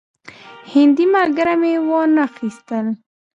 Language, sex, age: Pashto, female, under 19